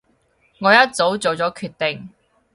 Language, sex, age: Cantonese, female, 19-29